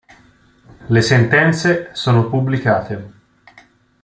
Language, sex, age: Italian, male, 19-29